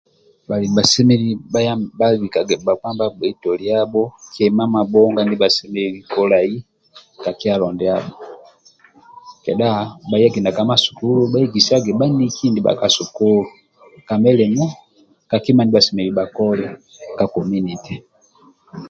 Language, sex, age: Amba (Uganda), male, 30-39